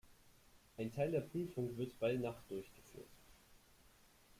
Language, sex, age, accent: German, male, 19-29, Deutschland Deutsch